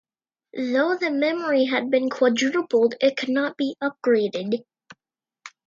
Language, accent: English, United States English